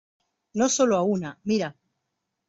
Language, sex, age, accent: Spanish, female, 40-49, Rioplatense: Argentina, Uruguay, este de Bolivia, Paraguay